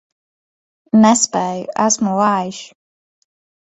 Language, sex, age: Latvian, female, 30-39